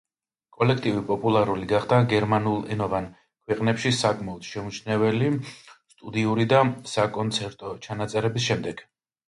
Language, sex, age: Georgian, male, 30-39